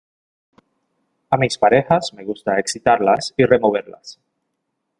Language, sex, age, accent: Spanish, male, 30-39, Caribe: Cuba, Venezuela, Puerto Rico, República Dominicana, Panamá, Colombia caribeña, México caribeño, Costa del golfo de México